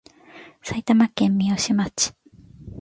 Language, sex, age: Japanese, female, 19-29